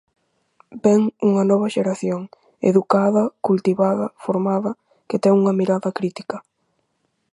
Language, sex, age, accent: Galician, female, under 19, Normativo (estándar)